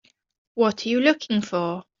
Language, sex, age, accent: English, female, 30-39, England English